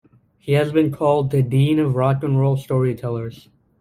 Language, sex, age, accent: English, male, under 19, United States English